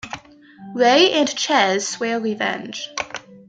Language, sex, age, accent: English, female, under 19, Canadian English